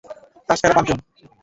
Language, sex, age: Bengali, male, 19-29